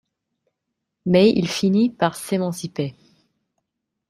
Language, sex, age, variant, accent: French, female, 30-39, Français d'Amérique du Nord, Français des États-Unis